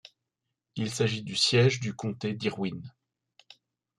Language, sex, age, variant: French, male, 30-39, Français de métropole